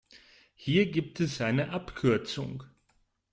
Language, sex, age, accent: German, male, 30-39, Deutschland Deutsch